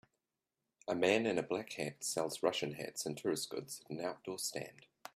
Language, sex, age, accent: English, male, 30-39, New Zealand English